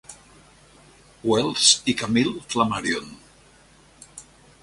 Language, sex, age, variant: Catalan, male, 70-79, Central